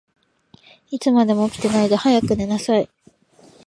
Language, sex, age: Japanese, female, 19-29